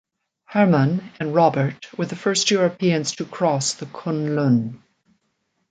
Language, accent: English, Canadian English